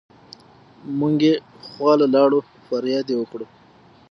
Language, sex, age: Pashto, male, 19-29